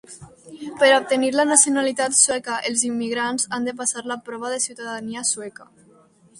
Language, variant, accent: Catalan, Nord-Occidental, aprenent (recent, des del castellà)